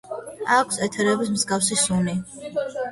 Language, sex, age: Georgian, female, under 19